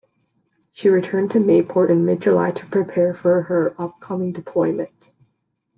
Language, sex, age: English, female, under 19